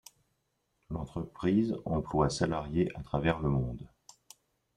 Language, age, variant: French, 40-49, Français de métropole